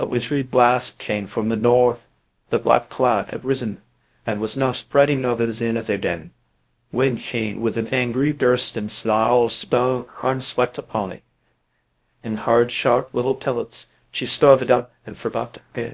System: TTS, VITS